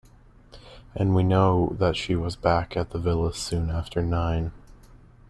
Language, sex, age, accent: English, male, under 19, United States English